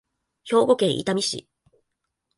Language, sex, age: Japanese, female, 19-29